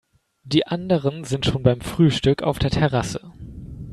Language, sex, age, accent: German, male, 19-29, Deutschland Deutsch